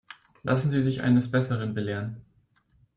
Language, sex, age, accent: German, male, 19-29, Deutschland Deutsch